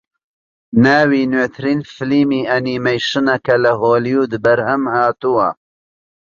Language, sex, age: Central Kurdish, male, 30-39